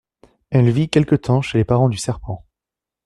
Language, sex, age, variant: French, male, 19-29, Français de métropole